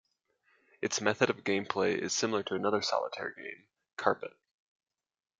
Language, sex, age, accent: English, male, 19-29, United States English